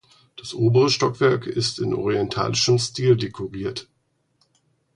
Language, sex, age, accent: German, male, 40-49, Deutschland Deutsch